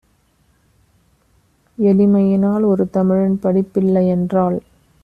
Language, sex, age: Tamil, female, 30-39